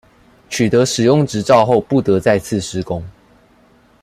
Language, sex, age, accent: Chinese, male, under 19, 出生地：臺中市